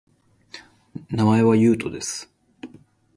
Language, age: Japanese, 30-39